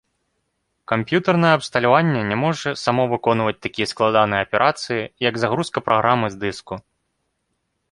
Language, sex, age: Belarusian, male, 19-29